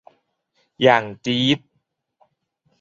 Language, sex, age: Thai, male, 19-29